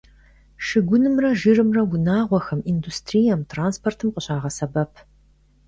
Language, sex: Kabardian, female